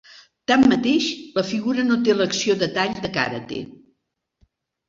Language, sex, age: Catalan, female, 70-79